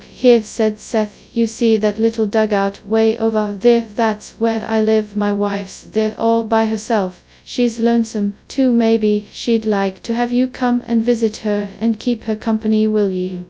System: TTS, FastPitch